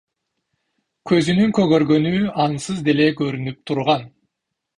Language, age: Kyrgyz, 40-49